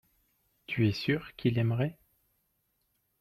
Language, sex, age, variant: French, male, 30-39, Français de métropole